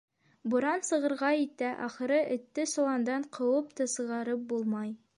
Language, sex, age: Bashkir, female, under 19